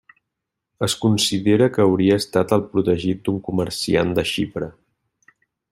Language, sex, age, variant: Catalan, male, 40-49, Central